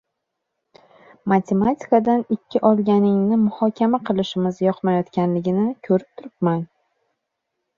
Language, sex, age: Uzbek, female, 30-39